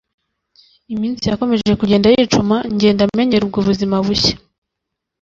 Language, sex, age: Kinyarwanda, female, under 19